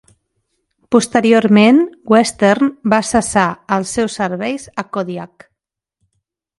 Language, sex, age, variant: Catalan, female, 40-49, Central